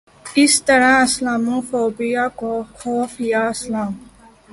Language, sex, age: Urdu, female, 19-29